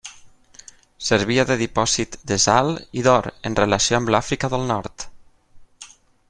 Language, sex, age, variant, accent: Catalan, male, 30-39, Valencià meridional, central; valencià